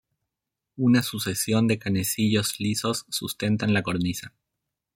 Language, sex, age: Spanish, male, 30-39